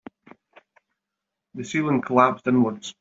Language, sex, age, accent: English, male, 30-39, Scottish English